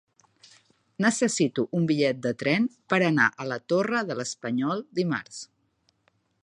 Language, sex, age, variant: Catalan, female, 50-59, Central